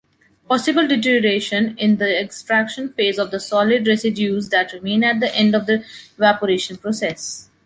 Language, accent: English, India and South Asia (India, Pakistan, Sri Lanka)